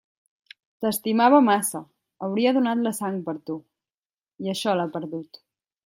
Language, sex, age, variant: Catalan, female, under 19, Central